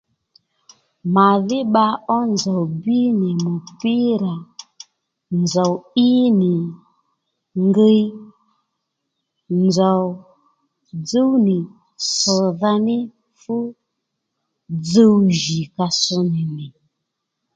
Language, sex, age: Lendu, female, 30-39